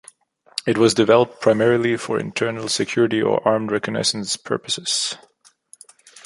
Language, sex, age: English, male, 19-29